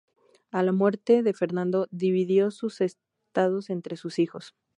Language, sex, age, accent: Spanish, female, 19-29, México